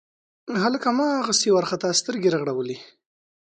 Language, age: Pashto, 19-29